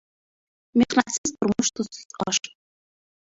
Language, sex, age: Uzbek, female, 19-29